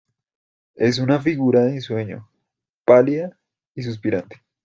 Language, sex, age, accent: Spanish, male, under 19, Andino-Pacífico: Colombia, Perú, Ecuador, oeste de Bolivia y Venezuela andina